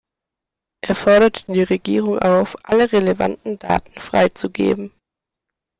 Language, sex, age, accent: German, male, under 19, Deutschland Deutsch